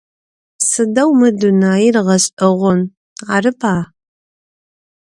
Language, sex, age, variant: Adyghe, female, 19-29, Адыгабзэ (Кирил, пстэумэ зэдыряе)